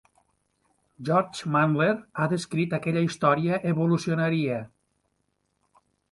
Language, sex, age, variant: Catalan, male, 50-59, Nord-Occidental